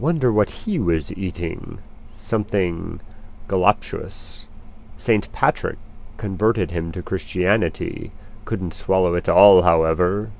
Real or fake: real